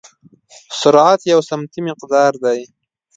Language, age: Pashto, 19-29